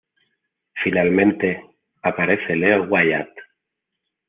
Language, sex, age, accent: Spanish, male, 30-39, España: Centro-Sur peninsular (Madrid, Toledo, Castilla-La Mancha)